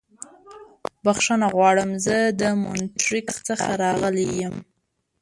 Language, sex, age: Pashto, female, under 19